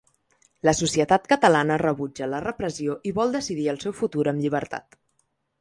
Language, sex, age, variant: Catalan, female, 19-29, Central